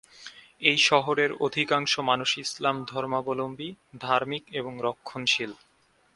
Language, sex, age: Bengali, male, 19-29